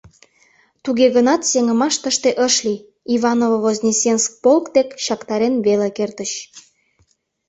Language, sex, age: Mari, female, 19-29